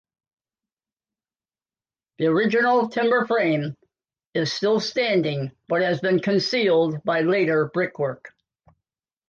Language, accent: English, United States English